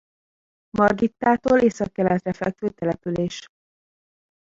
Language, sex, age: Hungarian, female, 19-29